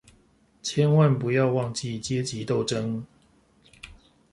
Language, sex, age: Chinese, male, 40-49